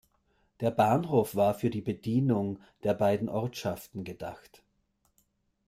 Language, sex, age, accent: German, male, 40-49, Österreichisches Deutsch